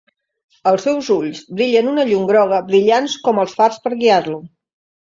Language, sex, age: Catalan, female, 50-59